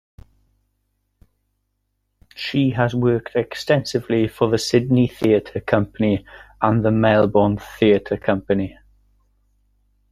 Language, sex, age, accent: English, male, 19-29, Welsh English